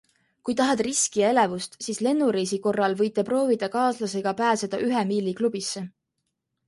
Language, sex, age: Estonian, female, 19-29